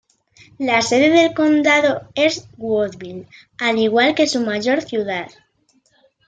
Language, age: Spanish, under 19